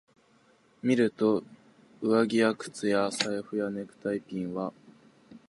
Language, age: Japanese, under 19